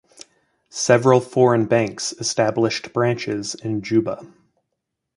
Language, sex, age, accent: English, male, 30-39, United States English